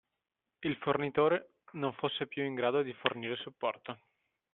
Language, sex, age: Italian, male, 19-29